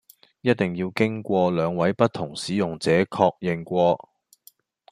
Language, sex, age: Cantonese, male, 40-49